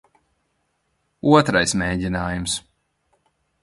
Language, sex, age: Latvian, male, 30-39